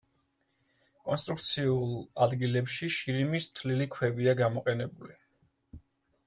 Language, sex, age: Georgian, male, 19-29